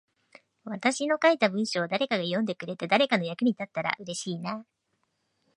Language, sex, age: Japanese, female, 50-59